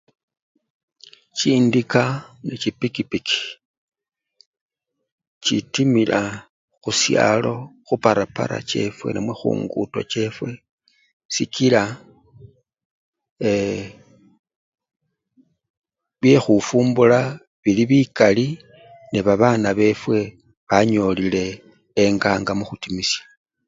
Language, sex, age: Luyia, male, 40-49